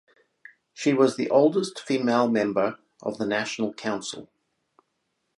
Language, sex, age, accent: English, male, 50-59, Australian English